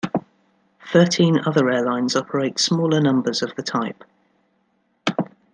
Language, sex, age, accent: English, female, 30-39, England English